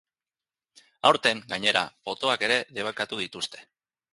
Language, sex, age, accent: Basque, male, 30-39, Mendebalekoa (Araba, Bizkaia, Gipuzkoako mendebaleko herri batzuk)